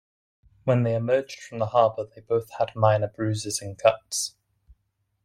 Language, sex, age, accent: English, male, 19-29, England English